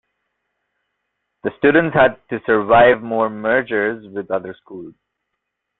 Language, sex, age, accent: English, male, 19-29, India and South Asia (India, Pakistan, Sri Lanka)